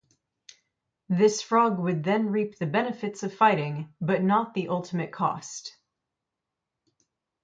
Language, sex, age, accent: English, female, 30-39, United States English